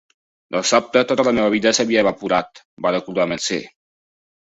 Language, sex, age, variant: Catalan, male, 19-29, Septentrional